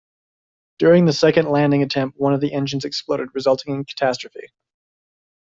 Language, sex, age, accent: English, male, 30-39, United States English